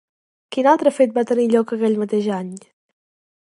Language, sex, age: Catalan, female, 19-29